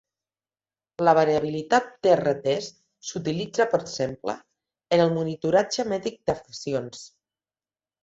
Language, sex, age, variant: Catalan, female, 50-59, Central